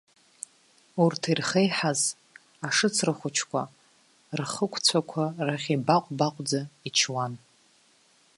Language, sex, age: Abkhazian, female, 19-29